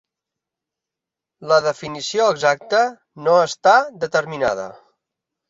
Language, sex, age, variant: Catalan, male, 40-49, Central